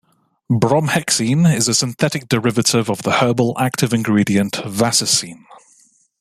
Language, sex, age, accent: English, male, 30-39, England English